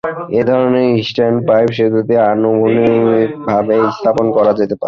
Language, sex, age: Bengali, male, 19-29